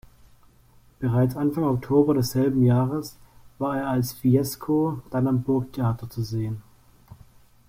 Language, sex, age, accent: German, male, 19-29, Deutschland Deutsch